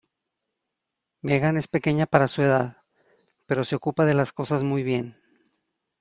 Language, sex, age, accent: Spanish, male, 30-39, México